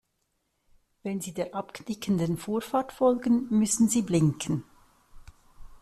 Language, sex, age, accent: German, female, 50-59, Schweizerdeutsch